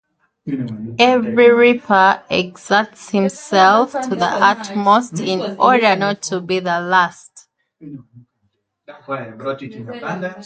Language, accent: English, Southern African (South Africa, Zimbabwe, Namibia)